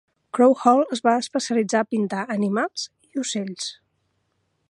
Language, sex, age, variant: Catalan, female, 50-59, Central